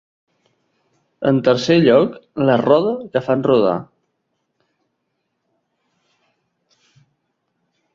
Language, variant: Catalan, Central